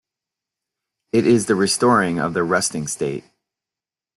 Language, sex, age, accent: English, male, 40-49, United States English